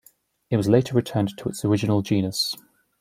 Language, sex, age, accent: English, male, 19-29, England English